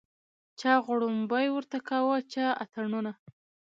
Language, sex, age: Pashto, female, under 19